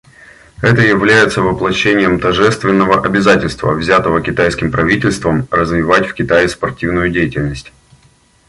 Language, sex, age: Russian, male, 30-39